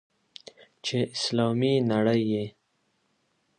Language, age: Pashto, 19-29